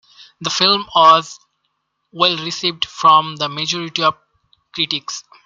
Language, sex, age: English, male, 19-29